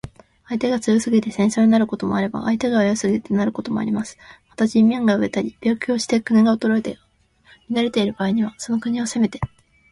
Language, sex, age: Japanese, female, 19-29